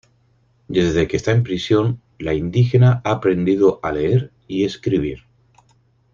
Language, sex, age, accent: Spanish, male, 50-59, España: Norte peninsular (Asturias, Castilla y León, Cantabria, País Vasco, Navarra, Aragón, La Rioja, Guadalajara, Cuenca)